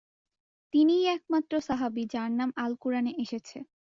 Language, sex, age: Bengali, female, under 19